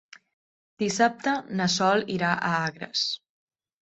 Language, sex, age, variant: Catalan, female, 19-29, Central